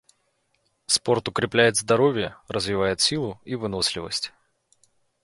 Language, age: Russian, 19-29